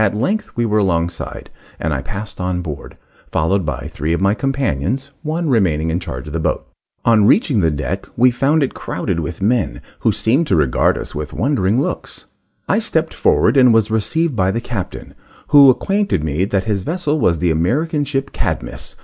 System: none